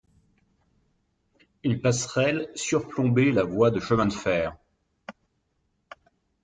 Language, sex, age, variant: French, male, 40-49, Français de métropole